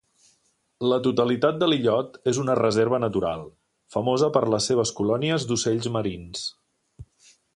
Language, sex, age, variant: Catalan, male, 50-59, Central